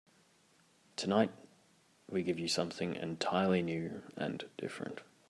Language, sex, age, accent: English, male, 19-29, Australian English